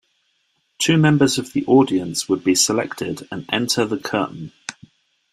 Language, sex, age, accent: English, male, 30-39, England English